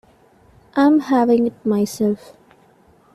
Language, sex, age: English, female, 19-29